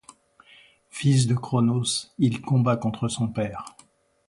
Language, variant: French, Français de métropole